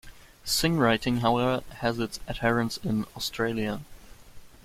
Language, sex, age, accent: English, male, under 19, England English